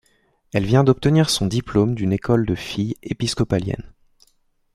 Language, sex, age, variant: French, male, 19-29, Français de métropole